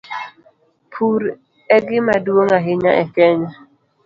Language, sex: Luo (Kenya and Tanzania), female